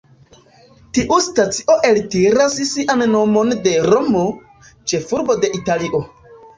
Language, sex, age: Esperanto, male, 19-29